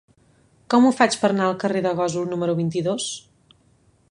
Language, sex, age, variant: Catalan, female, 19-29, Central